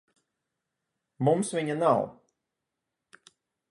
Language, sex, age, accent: Latvian, male, 40-49, Rigas